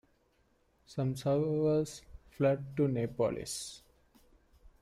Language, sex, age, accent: English, male, 19-29, India and South Asia (India, Pakistan, Sri Lanka)